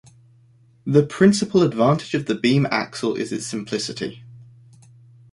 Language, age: English, 19-29